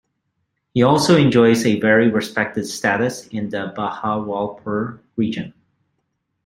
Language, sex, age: English, male, 40-49